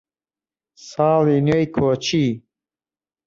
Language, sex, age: Central Kurdish, male, 30-39